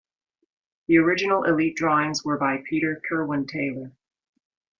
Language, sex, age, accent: English, female, 50-59, United States English